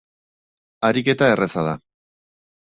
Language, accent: Basque, Erdialdekoa edo Nafarra (Gipuzkoa, Nafarroa)